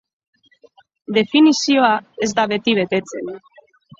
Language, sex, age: Basque, female, 30-39